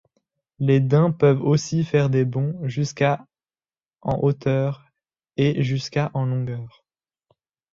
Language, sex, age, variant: French, male, 19-29, Français de métropole